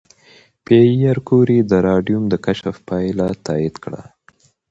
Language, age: Pashto, 30-39